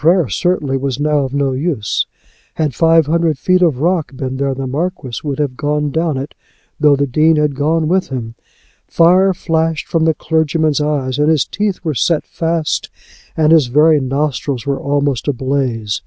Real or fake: real